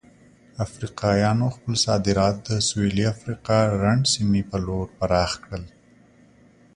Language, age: Pashto, 30-39